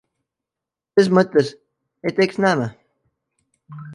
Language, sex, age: Estonian, male, 19-29